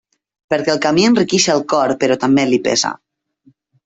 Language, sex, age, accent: Catalan, female, 30-39, valencià